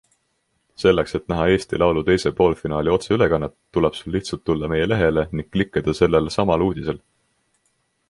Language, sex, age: Estonian, male, 19-29